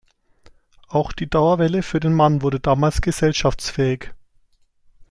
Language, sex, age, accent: German, male, 19-29, Deutschland Deutsch